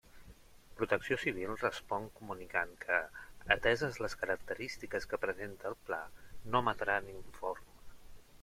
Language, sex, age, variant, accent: Catalan, male, 50-59, Central, central